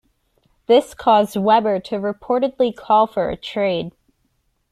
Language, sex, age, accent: English, female, 19-29, United States English